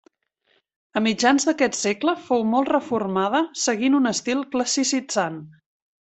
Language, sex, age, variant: Catalan, female, 40-49, Central